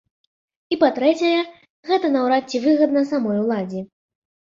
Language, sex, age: Belarusian, female, 19-29